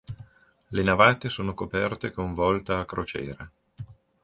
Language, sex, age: Italian, male, 30-39